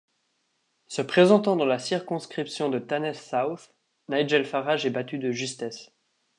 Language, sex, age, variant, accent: French, male, under 19, Français d'Europe, Français de Suisse